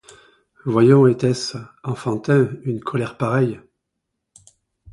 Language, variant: French, Français de métropole